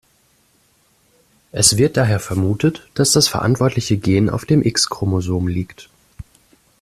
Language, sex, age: German, male, 19-29